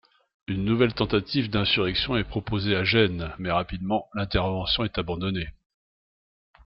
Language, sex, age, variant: French, male, 60-69, Français de métropole